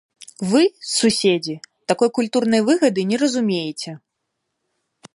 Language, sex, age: Belarusian, female, 19-29